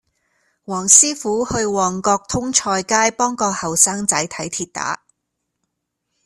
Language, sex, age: Cantonese, female, 40-49